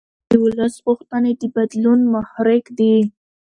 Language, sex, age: Pashto, female, under 19